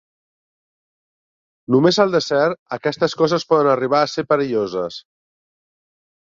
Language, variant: Catalan, Central